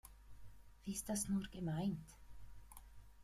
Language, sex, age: German, female, 30-39